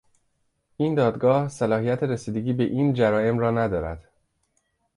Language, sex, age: Persian, male, 40-49